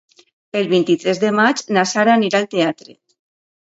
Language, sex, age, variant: Catalan, female, 50-59, Valencià meridional